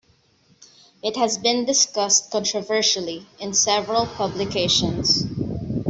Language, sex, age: English, female, 19-29